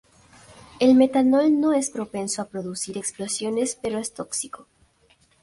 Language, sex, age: Spanish, female, under 19